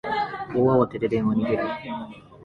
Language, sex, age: Japanese, male, 19-29